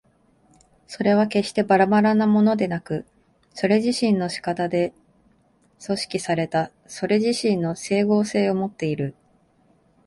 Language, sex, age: Japanese, female, 19-29